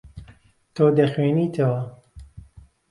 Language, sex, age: Central Kurdish, male, 40-49